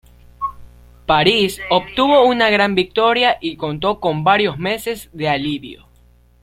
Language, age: Spanish, under 19